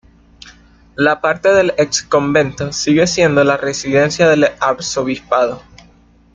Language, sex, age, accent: Spanish, male, 19-29, Caribe: Cuba, Venezuela, Puerto Rico, República Dominicana, Panamá, Colombia caribeña, México caribeño, Costa del golfo de México